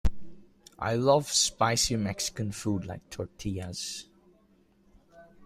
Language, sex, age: English, male, 19-29